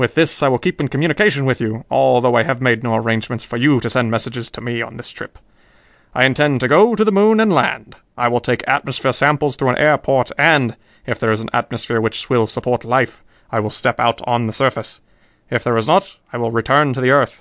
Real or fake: real